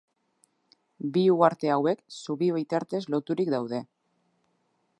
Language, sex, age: Basque, female, 30-39